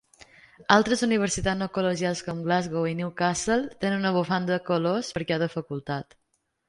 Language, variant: Catalan, Balear